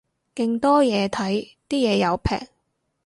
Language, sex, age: Cantonese, female, 19-29